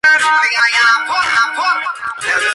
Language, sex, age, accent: Spanish, male, 19-29, México